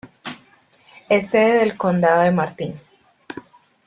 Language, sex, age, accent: Spanish, female, 30-39, Caribe: Cuba, Venezuela, Puerto Rico, República Dominicana, Panamá, Colombia caribeña, México caribeño, Costa del golfo de México